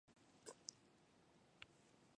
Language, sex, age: Japanese, female, 19-29